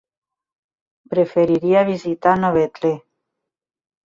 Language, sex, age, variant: Catalan, female, 40-49, Central